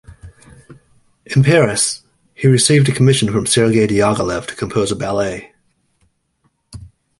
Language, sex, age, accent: English, male, 40-49, United States English